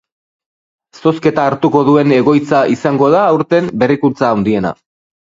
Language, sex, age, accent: Basque, male, under 19, Erdialdekoa edo Nafarra (Gipuzkoa, Nafarroa)